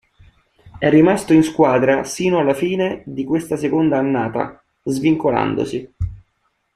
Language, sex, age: Italian, male, 30-39